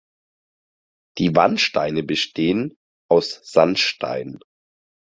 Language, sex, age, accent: German, male, 19-29, Deutschland Deutsch